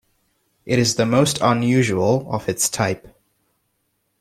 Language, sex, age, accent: English, male, 19-29, England English